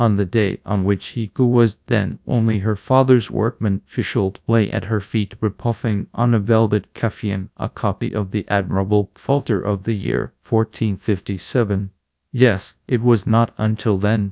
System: TTS, GradTTS